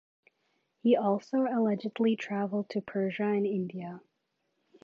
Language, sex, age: English, female, under 19